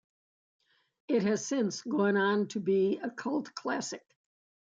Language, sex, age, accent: English, female, 70-79, United States English